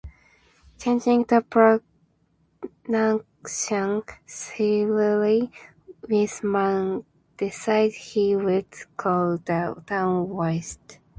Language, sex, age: English, female, under 19